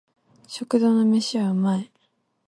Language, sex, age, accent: Japanese, female, 19-29, 関西弁